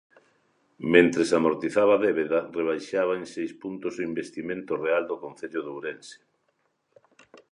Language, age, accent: Galician, 60-69, Normativo (estándar)